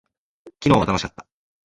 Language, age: Japanese, 40-49